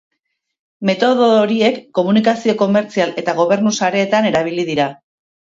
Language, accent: Basque, Erdialdekoa edo Nafarra (Gipuzkoa, Nafarroa)